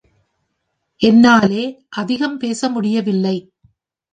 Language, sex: Tamil, female